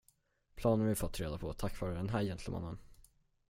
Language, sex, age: Swedish, male, under 19